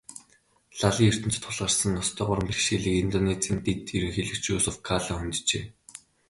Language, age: Mongolian, 19-29